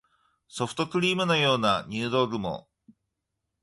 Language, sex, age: Japanese, male, 40-49